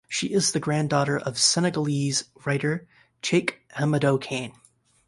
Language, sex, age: English, male, 19-29